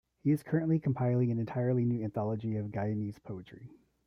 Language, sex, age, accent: English, male, 30-39, United States English